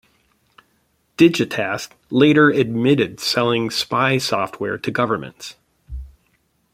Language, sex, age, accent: English, male, 50-59, United States English